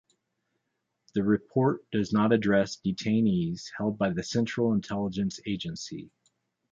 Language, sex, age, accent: English, male, 40-49, United States English